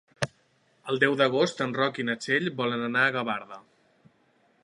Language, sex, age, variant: Catalan, male, 19-29, Central